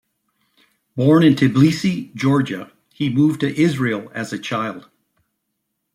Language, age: English, 50-59